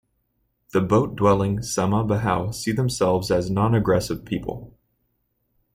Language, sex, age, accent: English, male, 19-29, United States English